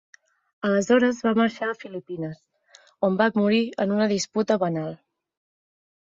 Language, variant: Catalan, Central